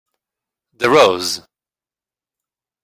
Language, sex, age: Italian, male, 19-29